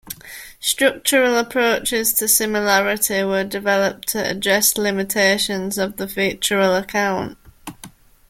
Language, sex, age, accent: English, female, 19-29, England English